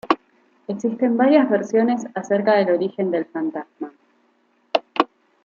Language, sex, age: Spanish, female, 19-29